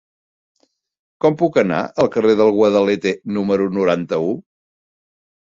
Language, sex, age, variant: Catalan, male, 60-69, Central